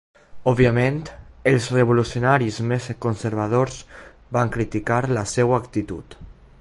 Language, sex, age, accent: Catalan, male, under 19, valencià